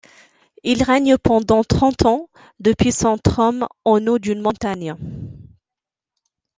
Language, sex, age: French, female, 30-39